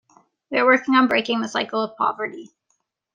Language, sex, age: English, female, 30-39